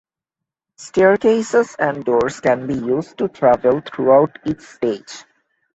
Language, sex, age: English, male, 19-29